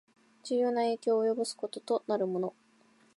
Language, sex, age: Japanese, female, 19-29